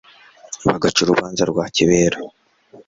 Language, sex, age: Kinyarwanda, male, 19-29